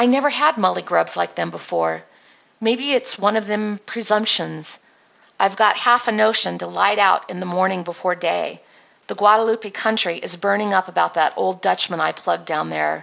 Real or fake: real